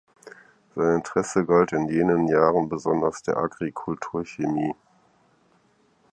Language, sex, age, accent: German, male, 50-59, Deutschland Deutsch